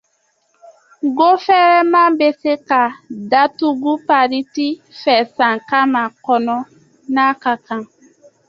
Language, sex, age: Dyula, female, 19-29